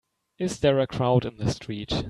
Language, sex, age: English, male, 19-29